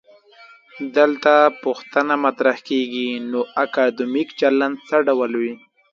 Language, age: Pashto, 19-29